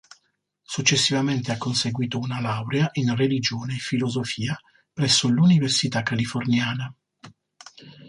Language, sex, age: Italian, male, 50-59